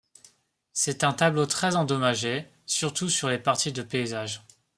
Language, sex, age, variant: French, male, 19-29, Français de métropole